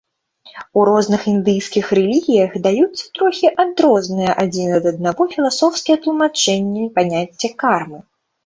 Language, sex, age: Belarusian, female, 19-29